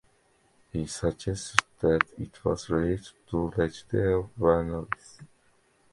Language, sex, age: English, male, 19-29